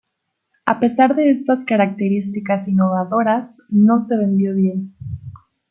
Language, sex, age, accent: Spanish, female, 19-29, México